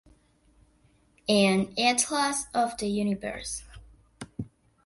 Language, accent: Spanish, Caribe: Cuba, Venezuela, Puerto Rico, República Dominicana, Panamá, Colombia caribeña, México caribeño, Costa del golfo de México